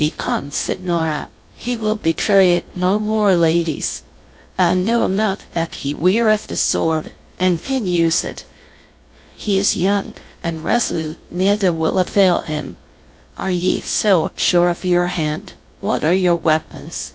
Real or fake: fake